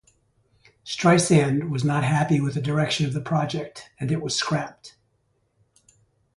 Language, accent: English, United States English